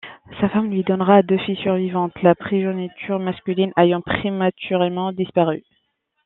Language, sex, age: French, female, 19-29